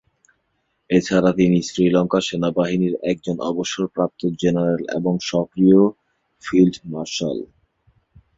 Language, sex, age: Bengali, male, 19-29